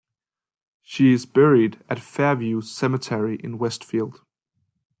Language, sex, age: English, male, 19-29